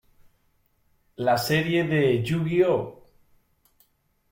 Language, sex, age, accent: Spanish, male, 19-29, España: Sur peninsular (Andalucia, Extremadura, Murcia)